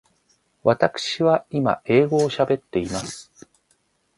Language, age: Japanese, 40-49